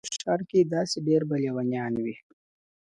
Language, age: Pashto, 19-29